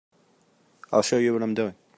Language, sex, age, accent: English, male, 19-29, United States English